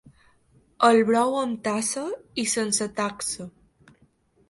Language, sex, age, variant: Catalan, female, 19-29, Balear